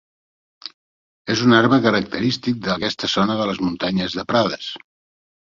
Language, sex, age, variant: Catalan, male, 60-69, Central